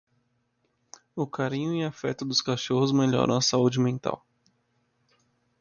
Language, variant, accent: Portuguese, Portuguese (Brasil), Paulista